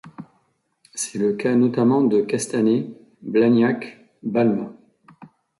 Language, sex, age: French, male, 40-49